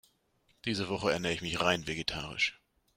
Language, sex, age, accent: German, male, 40-49, Deutschland Deutsch